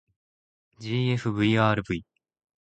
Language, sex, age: Japanese, male, 19-29